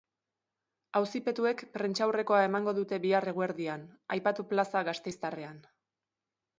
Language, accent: Basque, Erdialdekoa edo Nafarra (Gipuzkoa, Nafarroa)